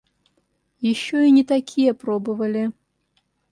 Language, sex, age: Russian, female, 30-39